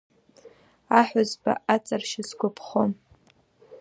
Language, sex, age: Abkhazian, female, under 19